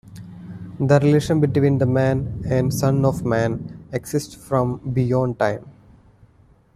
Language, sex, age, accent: English, male, 19-29, India and South Asia (India, Pakistan, Sri Lanka)